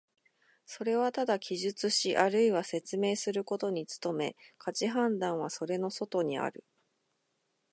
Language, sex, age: Japanese, female, 40-49